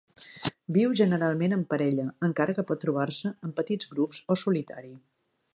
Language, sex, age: Catalan, female, 50-59